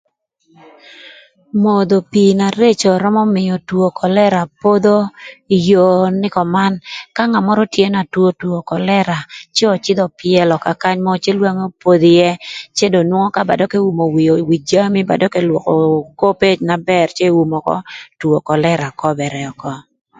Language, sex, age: Thur, female, 50-59